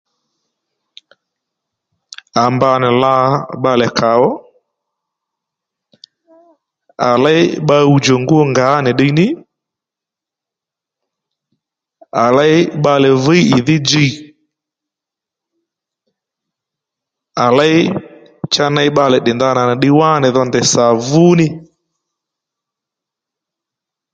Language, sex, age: Lendu, male, 40-49